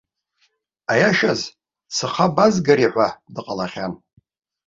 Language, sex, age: Abkhazian, male, 60-69